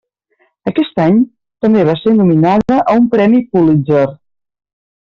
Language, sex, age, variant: Catalan, female, 50-59, Septentrional